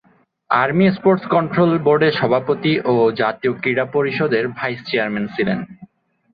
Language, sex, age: Bengali, male, 19-29